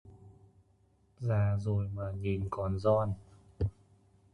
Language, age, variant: Vietnamese, 19-29, Hà Nội